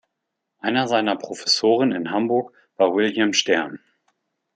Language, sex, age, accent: German, male, 50-59, Deutschland Deutsch